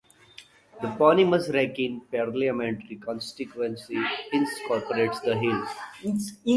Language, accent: English, United States English